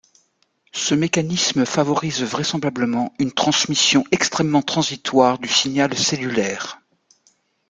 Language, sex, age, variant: French, female, 50-59, Français de métropole